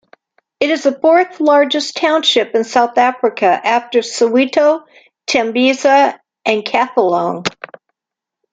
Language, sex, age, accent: English, female, 50-59, United States English